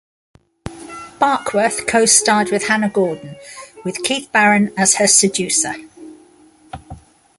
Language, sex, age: English, female, 60-69